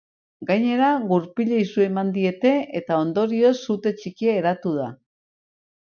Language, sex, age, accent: Basque, female, 70-79, Mendebalekoa (Araba, Bizkaia, Gipuzkoako mendebaleko herri batzuk)